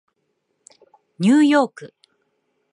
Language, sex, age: Japanese, female, 40-49